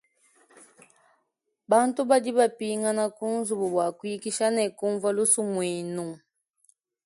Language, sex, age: Luba-Lulua, female, 19-29